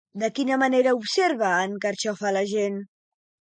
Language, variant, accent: Catalan, Central, central; septentrional